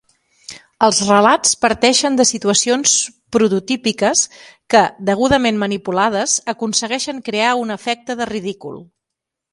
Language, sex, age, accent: Catalan, female, 19-29, nord-occidental; septentrional